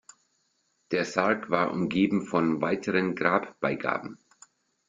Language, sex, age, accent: German, male, 40-49, Deutschland Deutsch